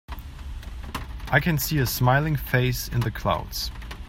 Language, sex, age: English, male, 40-49